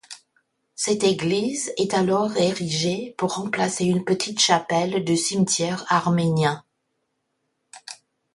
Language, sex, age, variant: French, female, 50-59, Français de métropole